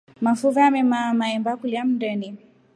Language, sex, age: Rombo, female, 19-29